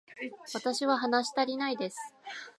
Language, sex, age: Japanese, female, 19-29